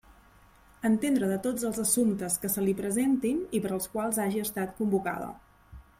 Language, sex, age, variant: Catalan, female, 30-39, Central